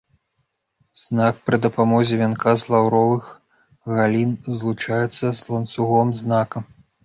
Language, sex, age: Belarusian, male, 30-39